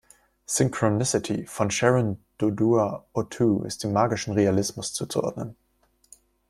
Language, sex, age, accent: German, male, 19-29, Deutschland Deutsch